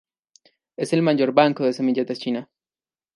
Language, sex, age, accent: Spanish, male, 19-29, Andino-Pacífico: Colombia, Perú, Ecuador, oeste de Bolivia y Venezuela andina